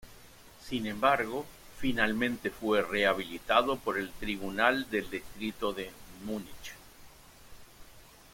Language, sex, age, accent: Spanish, male, 60-69, Rioplatense: Argentina, Uruguay, este de Bolivia, Paraguay